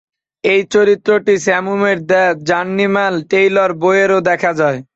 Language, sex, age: Bengali, male, 19-29